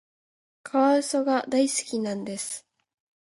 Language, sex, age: Japanese, female, under 19